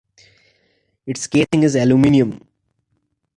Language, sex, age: English, male, 30-39